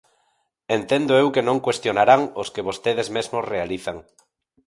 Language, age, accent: Galician, 40-49, Normativo (estándar)